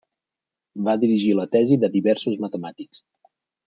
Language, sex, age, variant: Catalan, male, 30-39, Central